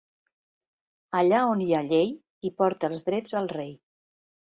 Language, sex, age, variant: Catalan, female, 50-59, Septentrional